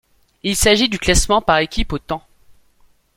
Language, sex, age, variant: French, male, under 19, Français de métropole